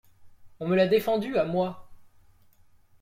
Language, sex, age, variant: French, male, 19-29, Français de métropole